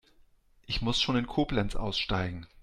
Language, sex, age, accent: German, male, 40-49, Deutschland Deutsch